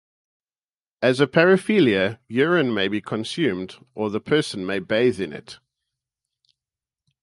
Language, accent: English, Southern African (South Africa, Zimbabwe, Namibia)